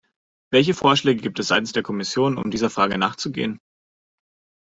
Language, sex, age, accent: German, male, 30-39, Deutschland Deutsch